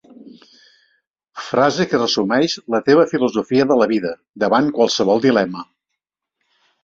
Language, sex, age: Catalan, male, 70-79